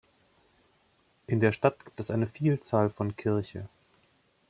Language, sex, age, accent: German, male, 40-49, Deutschland Deutsch